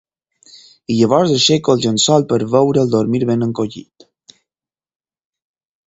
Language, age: Catalan, 19-29